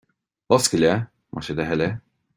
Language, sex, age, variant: Irish, male, 19-29, Gaeilge Chonnacht